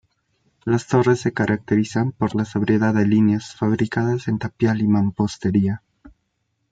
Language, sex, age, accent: Spanish, male, 19-29, Andino-Pacífico: Colombia, Perú, Ecuador, oeste de Bolivia y Venezuela andina